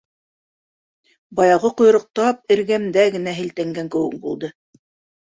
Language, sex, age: Bashkir, female, 60-69